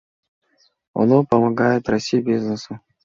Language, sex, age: Russian, male, 19-29